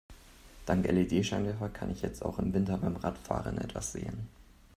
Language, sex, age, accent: German, male, 19-29, Deutschland Deutsch